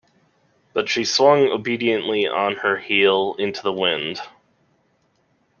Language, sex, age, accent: English, male, 30-39, United States English